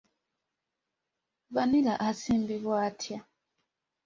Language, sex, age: Ganda, female, 19-29